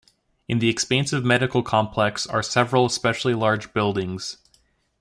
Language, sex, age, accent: English, male, 19-29, United States English